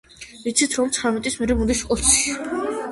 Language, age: Georgian, 19-29